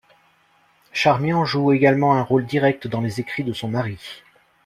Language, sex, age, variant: French, male, 30-39, Français de métropole